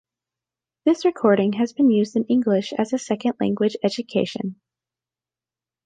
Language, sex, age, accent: English, female, under 19, United States English